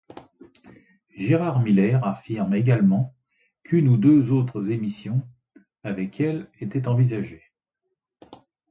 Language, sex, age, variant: French, male, 50-59, Français de métropole